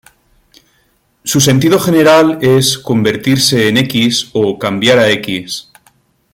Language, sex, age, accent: Spanish, male, 40-49, España: Sur peninsular (Andalucia, Extremadura, Murcia)